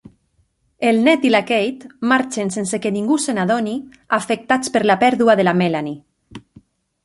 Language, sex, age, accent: Catalan, female, 30-39, valencià